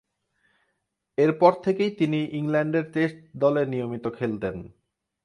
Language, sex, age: Bengali, male, 19-29